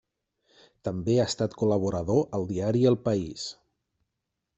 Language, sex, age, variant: Catalan, male, 30-39, Nord-Occidental